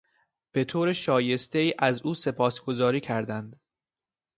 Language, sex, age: Persian, male, 19-29